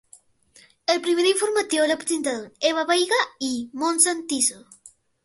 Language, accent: Spanish, Andino-Pacífico: Colombia, Perú, Ecuador, oeste de Bolivia y Venezuela andina